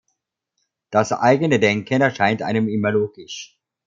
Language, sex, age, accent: German, male, 30-39, Österreichisches Deutsch